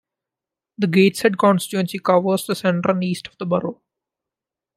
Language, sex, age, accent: English, male, under 19, India and South Asia (India, Pakistan, Sri Lanka)